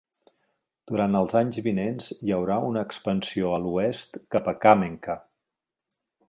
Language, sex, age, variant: Catalan, male, 40-49, Central